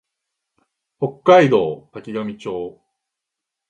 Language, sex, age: Japanese, male, 40-49